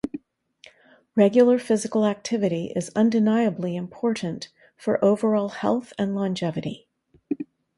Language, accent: English, United States English